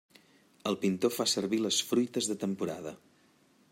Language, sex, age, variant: Catalan, male, 40-49, Central